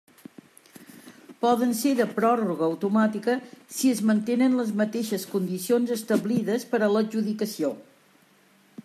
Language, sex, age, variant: Catalan, female, 70-79, Central